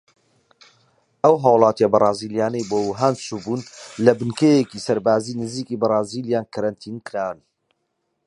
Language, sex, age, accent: Central Kurdish, male, 30-39, سۆرانی